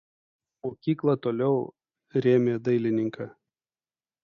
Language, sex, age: Lithuanian, male, 40-49